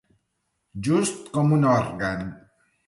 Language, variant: Catalan, Nord-Occidental